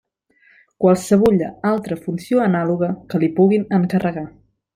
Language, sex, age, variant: Catalan, female, 19-29, Nord-Occidental